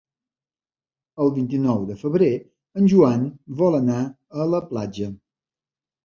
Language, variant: Catalan, Balear